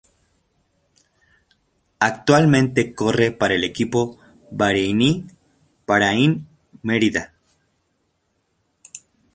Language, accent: Spanish, México